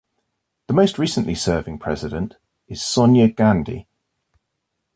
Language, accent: English, England English